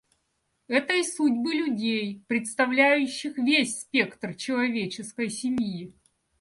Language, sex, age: Russian, female, 40-49